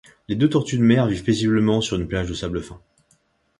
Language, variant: French, Français de métropole